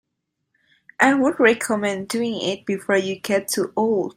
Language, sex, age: English, female, 19-29